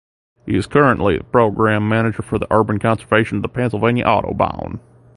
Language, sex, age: English, male, 19-29